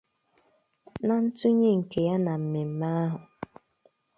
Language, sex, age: Igbo, female, 30-39